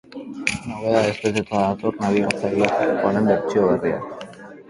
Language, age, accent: Basque, under 19, Mendebalekoa (Araba, Bizkaia, Gipuzkoako mendebaleko herri batzuk)